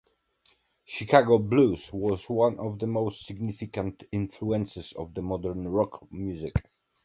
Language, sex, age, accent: English, male, 30-39, England English